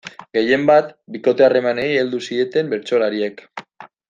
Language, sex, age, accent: Basque, male, 19-29, Mendebalekoa (Araba, Bizkaia, Gipuzkoako mendebaleko herri batzuk)